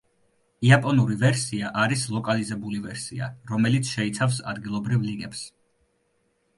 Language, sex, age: Georgian, male, 19-29